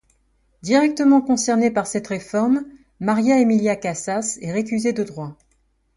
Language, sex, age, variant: French, female, 30-39, Français de métropole